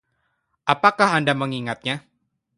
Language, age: Indonesian, 19-29